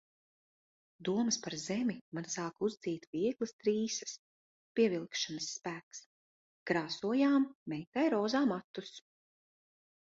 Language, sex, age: Latvian, female, 30-39